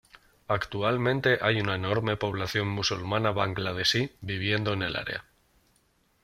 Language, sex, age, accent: Spanish, male, 30-39, España: Norte peninsular (Asturias, Castilla y León, Cantabria, País Vasco, Navarra, Aragón, La Rioja, Guadalajara, Cuenca)